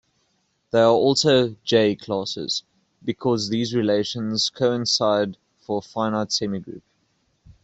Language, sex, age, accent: English, male, 19-29, Southern African (South Africa, Zimbabwe, Namibia)